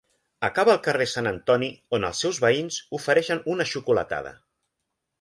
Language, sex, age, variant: Catalan, male, 40-49, Central